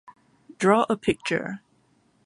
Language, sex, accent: English, female, Singaporean English